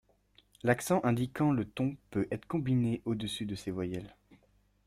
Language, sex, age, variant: French, male, under 19, Français de métropole